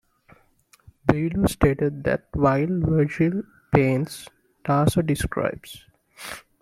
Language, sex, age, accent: English, male, 19-29, India and South Asia (India, Pakistan, Sri Lanka)